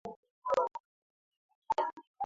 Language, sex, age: Swahili, female, 19-29